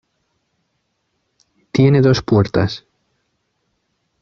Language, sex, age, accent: Spanish, male, 40-49, España: Centro-Sur peninsular (Madrid, Toledo, Castilla-La Mancha)